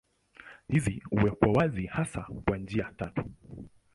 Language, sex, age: Swahili, male, 19-29